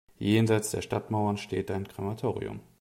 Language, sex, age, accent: German, male, 30-39, Deutschland Deutsch